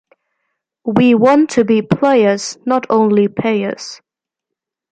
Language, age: German, 19-29